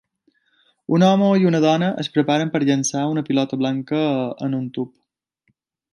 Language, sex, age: Catalan, male, 30-39